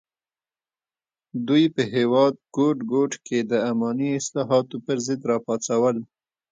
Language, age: Pashto, 30-39